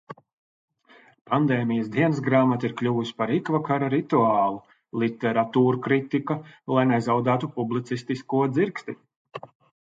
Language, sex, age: Latvian, male, 30-39